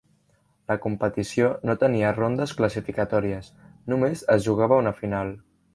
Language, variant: Catalan, Central